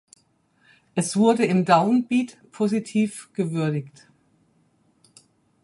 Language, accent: German, Deutschland Deutsch